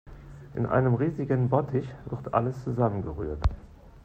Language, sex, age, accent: German, male, 30-39, Deutschland Deutsch